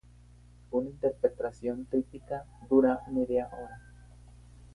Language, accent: Spanish, México